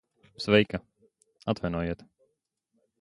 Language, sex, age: Latvian, male, 19-29